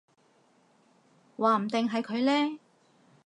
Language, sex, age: Cantonese, female, 40-49